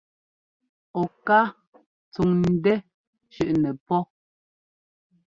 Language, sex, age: Ngomba, female, 30-39